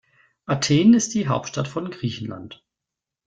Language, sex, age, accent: German, male, 30-39, Deutschland Deutsch